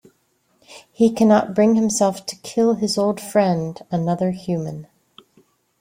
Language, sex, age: English, female, 50-59